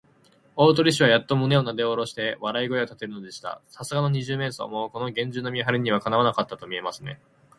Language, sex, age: Japanese, male, 19-29